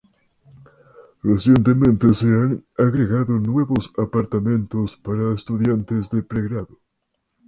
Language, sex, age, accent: Spanish, male, 19-29, Andino-Pacífico: Colombia, Perú, Ecuador, oeste de Bolivia y Venezuela andina